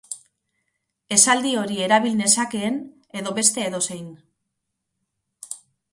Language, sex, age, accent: Basque, female, 40-49, Mendebalekoa (Araba, Bizkaia, Gipuzkoako mendebaleko herri batzuk)